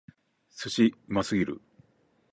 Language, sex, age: Japanese, male, 40-49